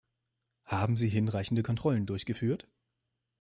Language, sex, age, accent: German, male, 19-29, Deutschland Deutsch